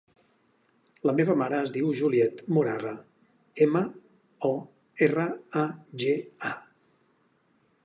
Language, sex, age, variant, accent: Catalan, male, 40-49, Central, central